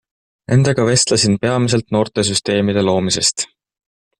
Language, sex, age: Estonian, male, 19-29